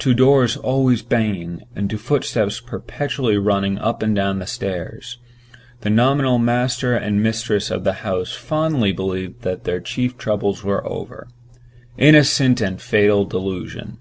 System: none